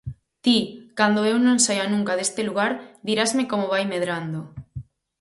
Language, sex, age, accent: Galician, female, 19-29, Normativo (estándar)